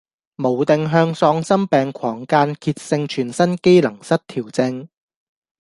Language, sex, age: Cantonese, male, 19-29